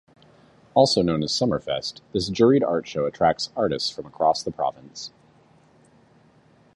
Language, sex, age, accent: English, male, 30-39, United States English